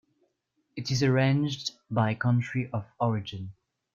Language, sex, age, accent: English, male, 19-29, England English